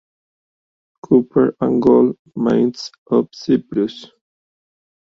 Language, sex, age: Spanish, male, 30-39